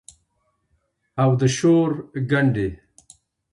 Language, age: Pashto, 50-59